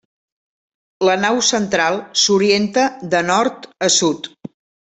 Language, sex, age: Catalan, female, 50-59